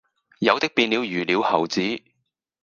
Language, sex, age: Cantonese, male, 30-39